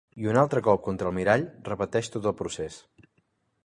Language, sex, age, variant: Catalan, male, 30-39, Central